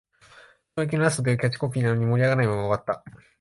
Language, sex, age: Japanese, male, 19-29